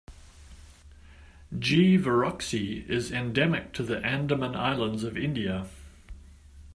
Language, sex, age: English, male, 60-69